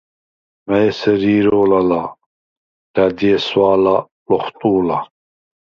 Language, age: Svan, 30-39